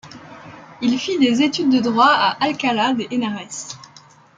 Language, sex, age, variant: French, female, 19-29, Français de métropole